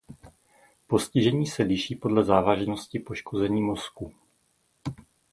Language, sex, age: Czech, male, 50-59